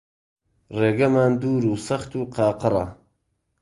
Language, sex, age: Central Kurdish, male, 30-39